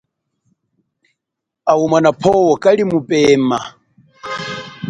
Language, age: Chokwe, 40-49